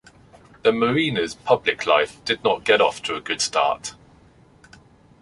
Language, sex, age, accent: English, male, 30-39, England English